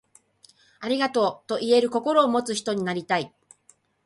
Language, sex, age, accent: Japanese, female, 40-49, 標準語